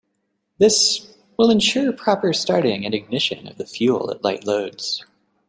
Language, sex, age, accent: English, male, 30-39, United States English